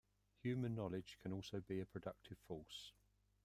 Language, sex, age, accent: English, male, 50-59, England English